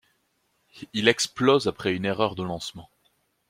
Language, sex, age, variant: French, male, 19-29, Français de métropole